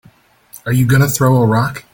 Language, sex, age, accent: English, male, 19-29, United States English